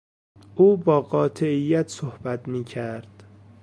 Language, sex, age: Persian, male, 19-29